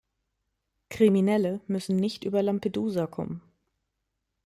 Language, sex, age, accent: German, female, 30-39, Deutschland Deutsch